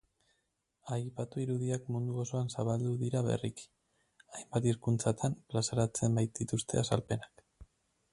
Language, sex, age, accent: Basque, male, 30-39, Mendebalekoa (Araba, Bizkaia, Gipuzkoako mendebaleko herri batzuk)